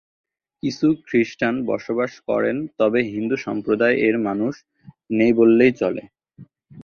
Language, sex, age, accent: Bengali, male, 19-29, Bangladeshi